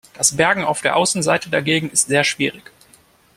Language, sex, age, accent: German, male, 19-29, Deutschland Deutsch